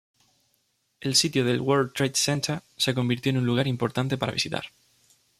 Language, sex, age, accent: Spanish, male, 19-29, España: Sur peninsular (Andalucia, Extremadura, Murcia)